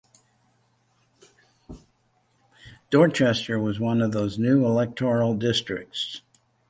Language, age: English, 70-79